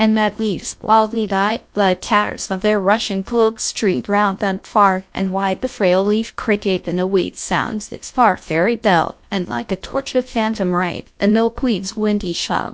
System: TTS, GlowTTS